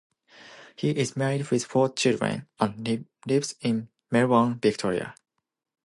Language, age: English, 19-29